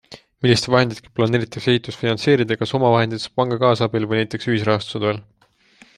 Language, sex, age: Estonian, male, 19-29